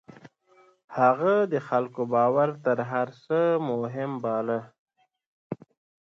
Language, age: Pashto, 30-39